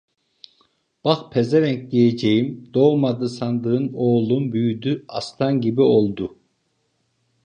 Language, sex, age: Turkish, male, 50-59